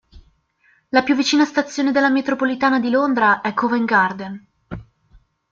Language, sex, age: Italian, female, under 19